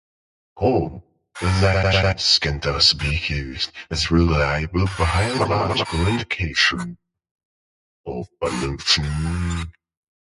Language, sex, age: English, male, 40-49